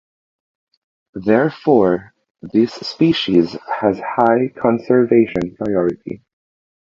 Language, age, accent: English, 30-39, Filipino